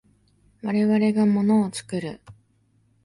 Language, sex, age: Japanese, female, 19-29